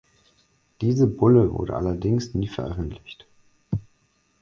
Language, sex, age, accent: German, male, 19-29, Deutschland Deutsch